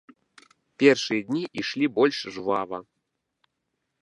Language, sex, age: Belarusian, male, 30-39